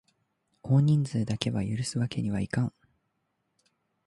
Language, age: Japanese, 19-29